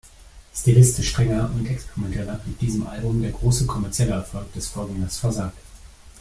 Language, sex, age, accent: German, male, 30-39, Deutschland Deutsch